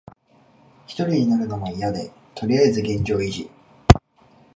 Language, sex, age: Japanese, male, 19-29